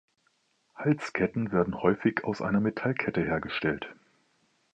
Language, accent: German, Deutschland Deutsch